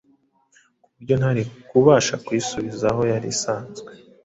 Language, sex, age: Kinyarwanda, male, 19-29